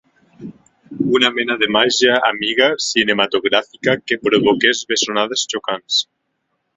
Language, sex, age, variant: Catalan, male, 19-29, Nord-Occidental